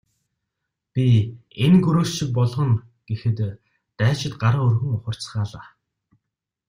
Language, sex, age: Mongolian, male, 30-39